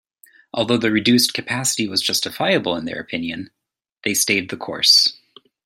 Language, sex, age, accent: English, male, 30-39, United States English